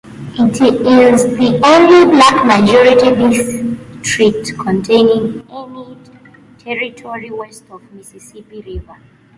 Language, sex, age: English, female, 19-29